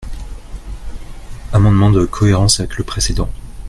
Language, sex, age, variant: French, male, 30-39, Français de métropole